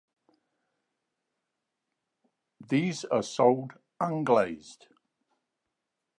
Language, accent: English, England English